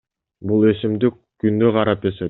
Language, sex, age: Kyrgyz, male, 19-29